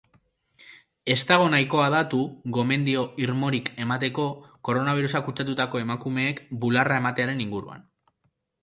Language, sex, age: Basque, male, 19-29